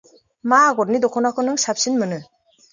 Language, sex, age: Bodo, female, 40-49